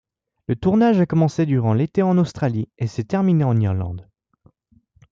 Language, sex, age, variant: French, male, 19-29, Français de métropole